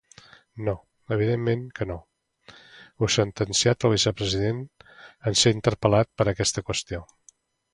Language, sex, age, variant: Catalan, male, 50-59, Central